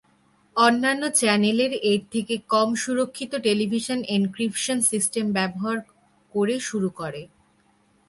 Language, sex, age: Bengali, female, 19-29